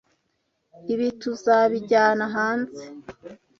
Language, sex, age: Kinyarwanda, female, 19-29